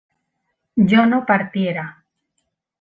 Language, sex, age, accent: Spanish, female, 40-49, España: Centro-Sur peninsular (Madrid, Toledo, Castilla-La Mancha)